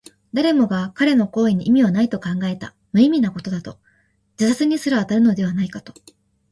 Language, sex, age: Japanese, female, 19-29